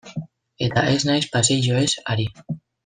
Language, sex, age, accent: Basque, female, 19-29, Mendebalekoa (Araba, Bizkaia, Gipuzkoako mendebaleko herri batzuk)